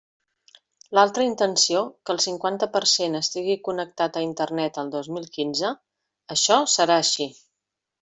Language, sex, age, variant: Catalan, female, 50-59, Central